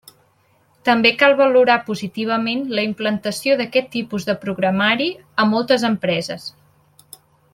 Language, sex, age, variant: Catalan, female, 19-29, Central